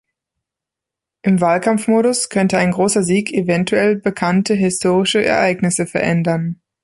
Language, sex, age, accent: German, female, 19-29, Deutschland Deutsch